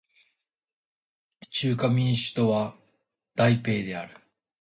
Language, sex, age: Japanese, male, 19-29